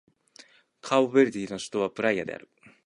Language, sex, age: Japanese, male, 19-29